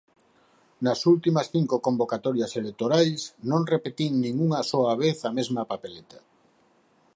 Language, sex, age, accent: Galician, male, 50-59, Normativo (estándar)